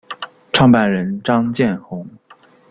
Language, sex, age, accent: Chinese, male, 19-29, 出生地：江西省